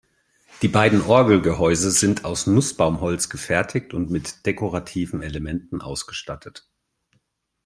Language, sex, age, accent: German, male, 30-39, Deutschland Deutsch